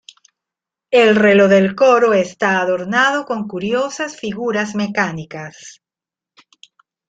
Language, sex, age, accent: Spanish, female, 50-59, Caribe: Cuba, Venezuela, Puerto Rico, República Dominicana, Panamá, Colombia caribeña, México caribeño, Costa del golfo de México